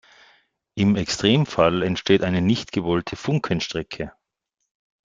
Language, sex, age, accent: German, male, 50-59, Österreichisches Deutsch